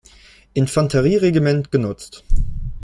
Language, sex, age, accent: German, male, 19-29, Deutschland Deutsch